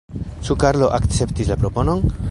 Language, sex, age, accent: Esperanto, male, 40-49, Internacia